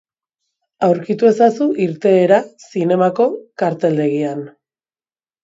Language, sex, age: Basque, female, 40-49